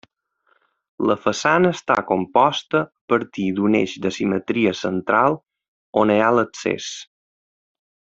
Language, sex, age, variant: Catalan, male, 30-39, Balear